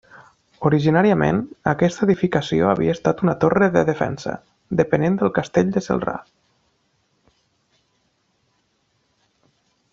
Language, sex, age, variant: Catalan, male, 19-29, Nord-Occidental